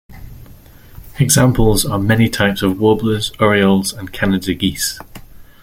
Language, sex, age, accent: English, male, 19-29, England English